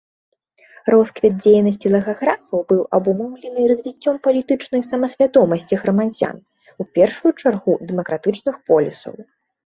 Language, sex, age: Belarusian, female, 19-29